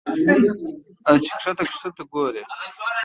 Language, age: Pashto, 19-29